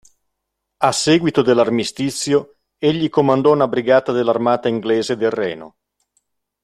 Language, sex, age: Italian, male, 50-59